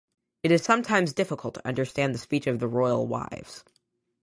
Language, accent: English, United States English